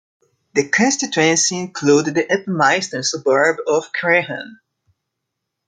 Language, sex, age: English, male, 30-39